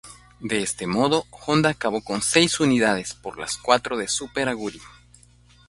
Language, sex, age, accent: Spanish, male, 40-49, América central